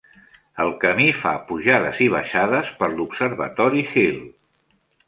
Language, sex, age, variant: Catalan, male, 60-69, Central